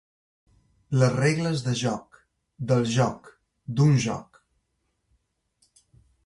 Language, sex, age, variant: Catalan, female, 40-49, Balear